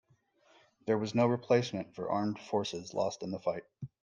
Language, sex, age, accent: English, male, 40-49, United States English